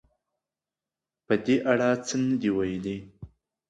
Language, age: Pashto, 19-29